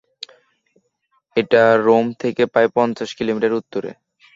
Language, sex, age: Bengali, male, under 19